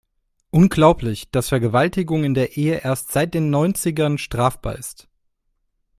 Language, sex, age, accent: German, male, 30-39, Deutschland Deutsch